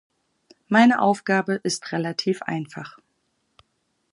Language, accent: German, Deutschland Deutsch